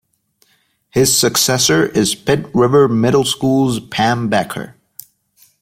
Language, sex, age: English, male, 19-29